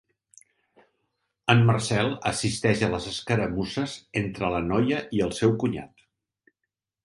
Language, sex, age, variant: Catalan, male, 60-69, Central